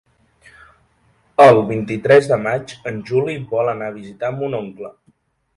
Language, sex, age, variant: Catalan, male, 19-29, Nord-Occidental